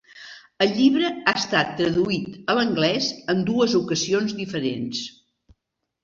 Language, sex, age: Catalan, female, 70-79